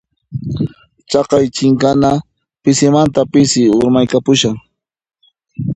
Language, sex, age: Puno Quechua, male, 30-39